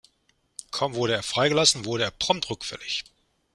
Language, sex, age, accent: German, male, 50-59, Deutschland Deutsch